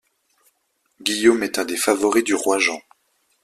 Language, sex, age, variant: French, male, 19-29, Français de métropole